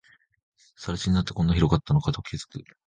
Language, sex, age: Japanese, male, under 19